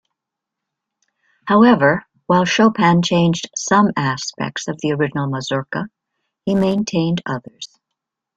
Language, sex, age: English, female, 60-69